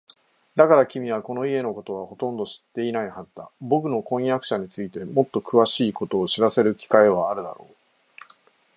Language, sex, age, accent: Japanese, male, 60-69, 標準